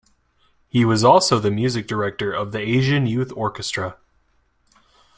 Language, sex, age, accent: English, male, 19-29, United States English